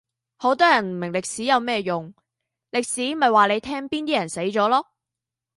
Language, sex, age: Cantonese, female, 19-29